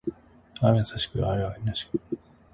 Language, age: Japanese, 30-39